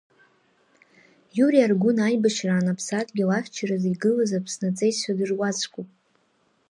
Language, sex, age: Abkhazian, female, 19-29